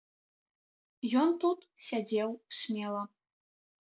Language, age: Belarusian, 19-29